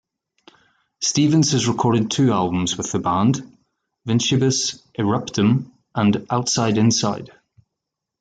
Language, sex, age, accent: English, male, 40-49, Irish English